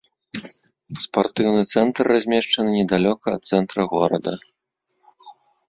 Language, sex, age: Belarusian, male, 30-39